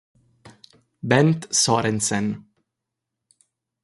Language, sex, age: Italian, male, 19-29